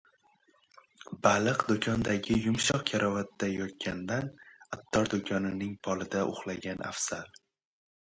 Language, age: Uzbek, 19-29